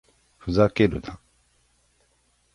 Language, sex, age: Japanese, male, 40-49